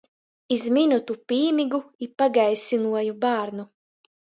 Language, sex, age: Latgalian, female, 19-29